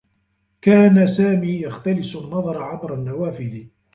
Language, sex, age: Arabic, male, 30-39